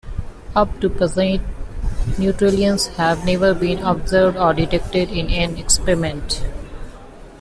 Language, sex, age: English, female, 19-29